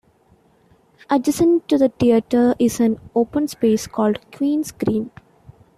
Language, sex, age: English, female, 19-29